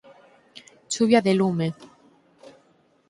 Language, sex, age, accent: Galician, female, under 19, Normativo (estándar)